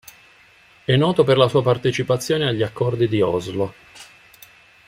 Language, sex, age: Italian, male, 50-59